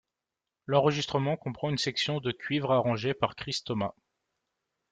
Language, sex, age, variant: French, male, 19-29, Français de métropole